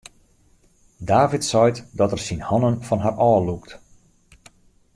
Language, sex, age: Western Frisian, male, 50-59